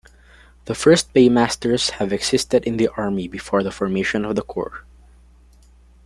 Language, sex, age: English, male, 19-29